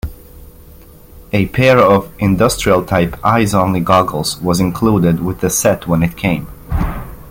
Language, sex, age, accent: English, male, 19-29, United States English